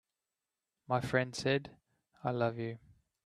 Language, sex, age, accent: English, male, 30-39, Australian English